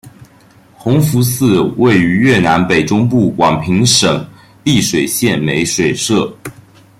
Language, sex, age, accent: Chinese, male, under 19, 出生地：福建省